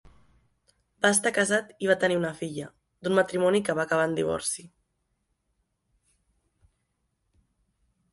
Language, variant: Catalan, Central